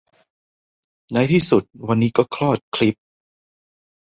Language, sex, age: Thai, male, 19-29